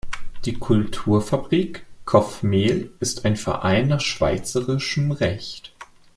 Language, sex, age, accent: German, male, 19-29, Deutschland Deutsch